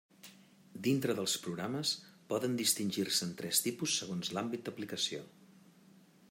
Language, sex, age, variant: Catalan, male, 40-49, Central